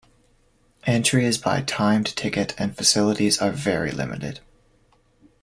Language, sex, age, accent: English, male, 19-29, Canadian English